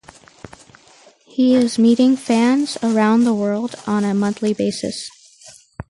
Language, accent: English, United States English